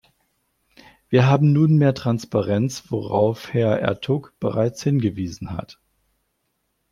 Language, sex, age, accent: German, male, 40-49, Deutschland Deutsch